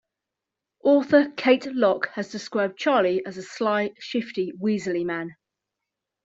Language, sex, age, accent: English, female, 40-49, England English